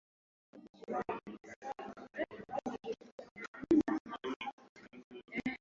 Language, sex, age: Swahili, male, 19-29